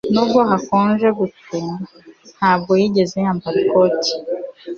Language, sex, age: Kinyarwanda, female, 19-29